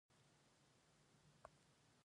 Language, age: Adamawa Fulfulde, 19-29